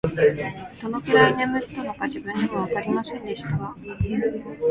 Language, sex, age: Japanese, female, 19-29